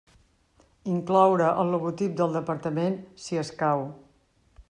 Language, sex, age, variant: Catalan, female, 50-59, Central